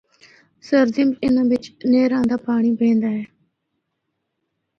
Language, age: Northern Hindko, 19-29